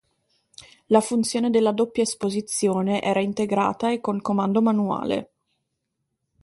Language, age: Italian, 19-29